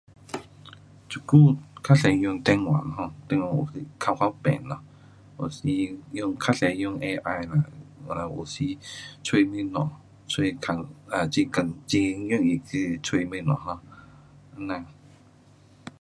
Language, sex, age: Pu-Xian Chinese, male, 40-49